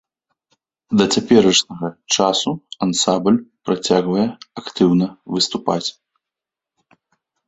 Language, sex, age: Belarusian, male, 30-39